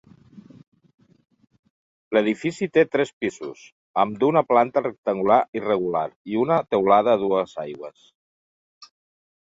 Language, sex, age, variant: Catalan, male, 50-59, Central